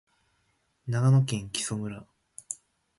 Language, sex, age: Japanese, male, 19-29